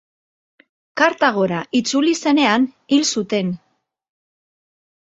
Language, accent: Basque, Mendebalekoa (Araba, Bizkaia, Gipuzkoako mendebaleko herri batzuk)